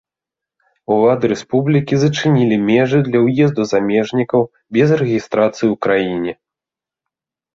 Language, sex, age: Belarusian, male, 30-39